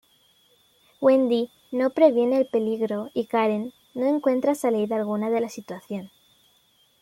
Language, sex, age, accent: Spanish, female, under 19, España: Centro-Sur peninsular (Madrid, Toledo, Castilla-La Mancha)